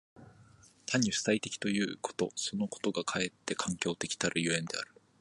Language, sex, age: Japanese, male, 19-29